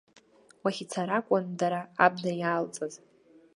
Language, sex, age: Abkhazian, female, under 19